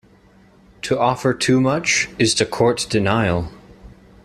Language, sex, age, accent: English, male, 19-29, United States English